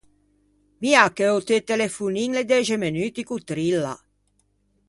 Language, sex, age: Ligurian, female, 60-69